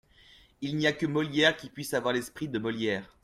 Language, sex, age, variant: French, male, 19-29, Français de métropole